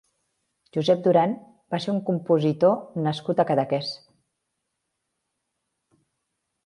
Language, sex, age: Catalan, female, 50-59